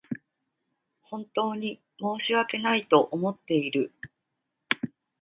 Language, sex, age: Japanese, female, 30-39